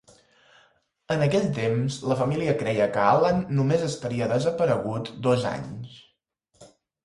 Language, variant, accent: Catalan, Central, Empordanès